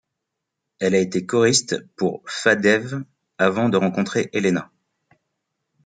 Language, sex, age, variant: French, male, 40-49, Français de métropole